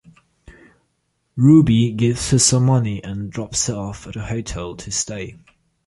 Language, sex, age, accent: English, male, under 19, England English